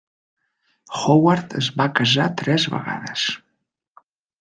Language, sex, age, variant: Catalan, male, 40-49, Central